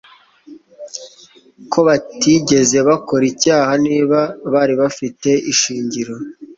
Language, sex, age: Kinyarwanda, male, 40-49